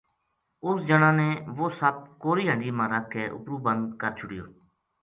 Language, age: Gujari, 40-49